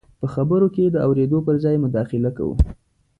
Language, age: Pashto, 30-39